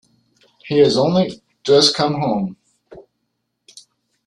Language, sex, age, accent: English, male, 40-49, United States English